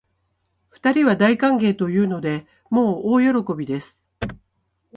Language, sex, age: Japanese, female, 60-69